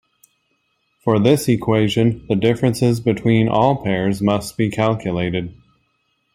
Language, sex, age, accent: English, male, 30-39, United States English